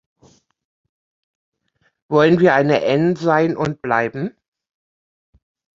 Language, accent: German, Deutschland Deutsch